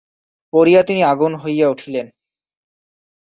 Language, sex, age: Bengali, male, 19-29